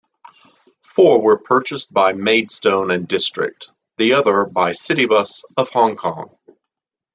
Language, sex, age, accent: English, male, 50-59, United States English